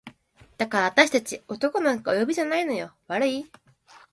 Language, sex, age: Japanese, female, 19-29